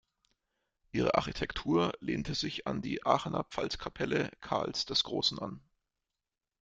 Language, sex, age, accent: German, male, 30-39, Deutschland Deutsch